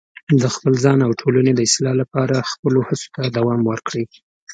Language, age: Pashto, 30-39